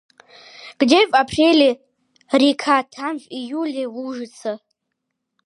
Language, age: Russian, under 19